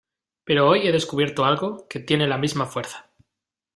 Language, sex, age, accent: Spanish, male, 19-29, España: Norte peninsular (Asturias, Castilla y León, Cantabria, País Vasco, Navarra, Aragón, La Rioja, Guadalajara, Cuenca)